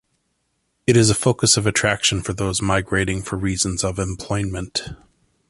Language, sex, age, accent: English, male, 40-49, United States English